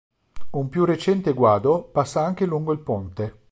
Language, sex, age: Italian, male, 50-59